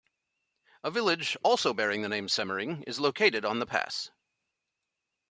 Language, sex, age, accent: English, male, 50-59, United States English